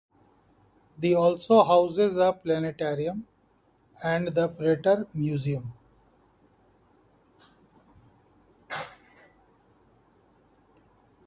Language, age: English, 40-49